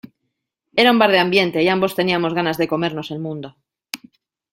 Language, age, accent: Spanish, 30-39, España: Norte peninsular (Asturias, Castilla y León, Cantabria, País Vasco, Navarra, Aragón, La Rioja, Guadalajara, Cuenca)